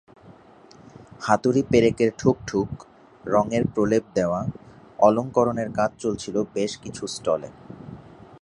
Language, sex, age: Bengali, male, 19-29